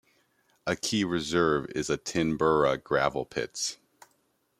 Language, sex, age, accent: English, male, 30-39, United States English